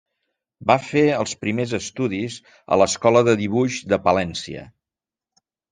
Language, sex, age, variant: Catalan, male, 50-59, Central